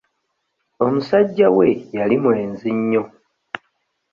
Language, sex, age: Ganda, male, 30-39